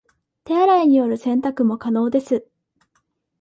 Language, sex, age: Japanese, female, 19-29